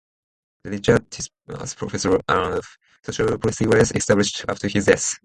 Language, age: English, under 19